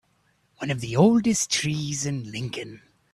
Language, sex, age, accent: English, male, 30-39, United States English